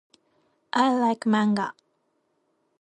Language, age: Japanese, 19-29